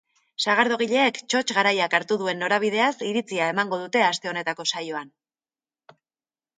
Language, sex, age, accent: Basque, female, 30-39, Erdialdekoa edo Nafarra (Gipuzkoa, Nafarroa)